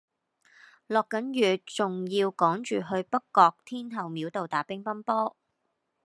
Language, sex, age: Cantonese, female, 30-39